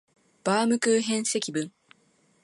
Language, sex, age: Japanese, female, 19-29